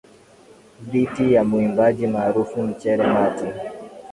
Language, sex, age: Swahili, male, 19-29